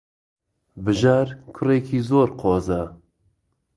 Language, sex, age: Central Kurdish, male, 30-39